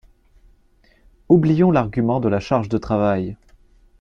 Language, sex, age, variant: French, male, 19-29, Français de métropole